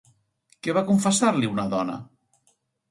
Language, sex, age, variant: Catalan, male, 40-49, Central